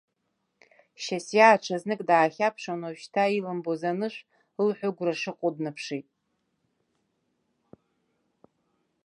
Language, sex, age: Abkhazian, female, 40-49